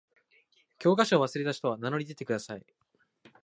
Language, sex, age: Japanese, male, under 19